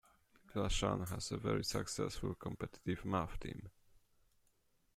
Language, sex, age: English, male, 19-29